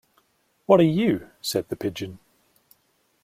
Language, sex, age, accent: English, male, 40-49, England English